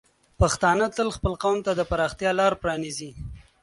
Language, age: Pashto, 19-29